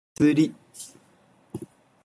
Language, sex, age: Japanese, male, 19-29